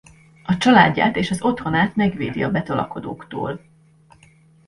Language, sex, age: Hungarian, female, 40-49